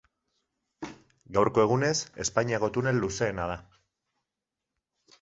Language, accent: Basque, Mendebalekoa (Araba, Bizkaia, Gipuzkoako mendebaleko herri batzuk)